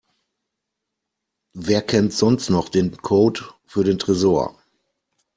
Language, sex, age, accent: German, male, 40-49, Deutschland Deutsch